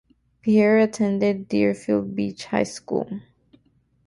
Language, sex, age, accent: English, female, 19-29, United States English